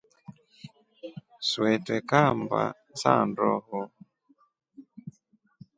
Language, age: Rombo, 19-29